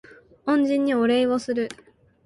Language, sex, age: Japanese, female, 19-29